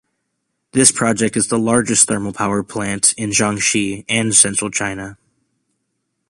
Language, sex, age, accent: English, male, 19-29, United States English